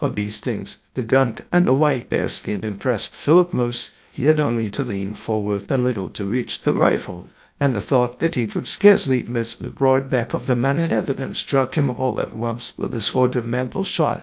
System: TTS, GlowTTS